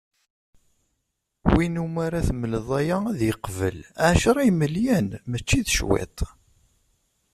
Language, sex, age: Kabyle, male, 30-39